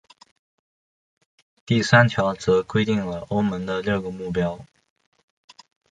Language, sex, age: Chinese, male, under 19